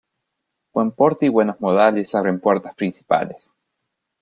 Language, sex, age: Spanish, male, 19-29